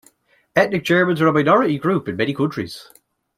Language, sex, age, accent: English, male, 19-29, Irish English